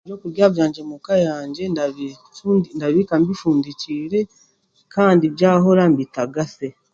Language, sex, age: Chiga, female, 40-49